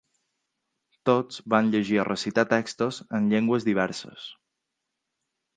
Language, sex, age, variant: Catalan, male, under 19, Balear